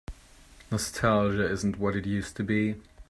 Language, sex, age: English, male, 50-59